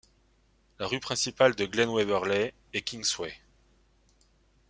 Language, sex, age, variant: French, male, 30-39, Français de métropole